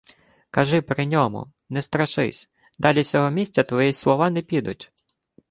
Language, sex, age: Ukrainian, male, 19-29